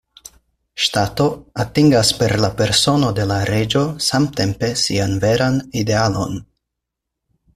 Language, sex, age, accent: Esperanto, male, 19-29, Internacia